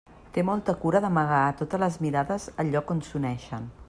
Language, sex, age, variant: Catalan, female, 40-49, Central